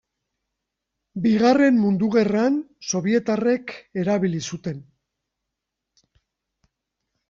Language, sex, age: Basque, male, 50-59